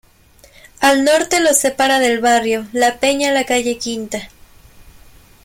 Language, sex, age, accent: Spanish, female, 19-29, México